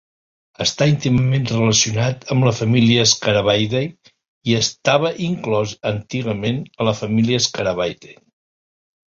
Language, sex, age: Catalan, male, 50-59